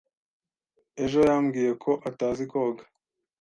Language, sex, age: Kinyarwanda, male, 19-29